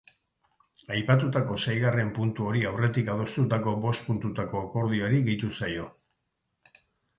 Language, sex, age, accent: Basque, male, 60-69, Erdialdekoa edo Nafarra (Gipuzkoa, Nafarroa)